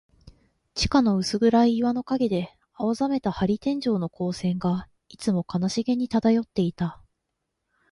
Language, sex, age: Japanese, female, 19-29